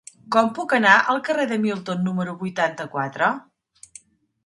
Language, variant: Catalan, Central